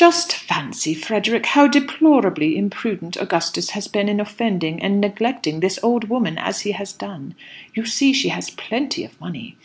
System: none